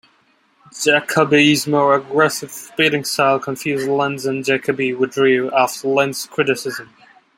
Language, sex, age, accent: English, male, 19-29, India and South Asia (India, Pakistan, Sri Lanka)